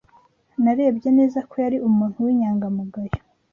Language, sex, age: Kinyarwanda, female, 19-29